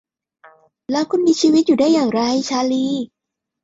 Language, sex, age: Thai, female, 30-39